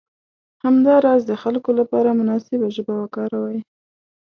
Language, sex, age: Pashto, female, 19-29